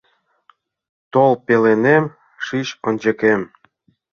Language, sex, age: Mari, male, 40-49